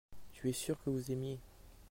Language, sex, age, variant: French, male, under 19, Français de métropole